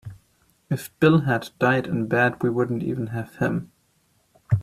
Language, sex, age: English, male, 19-29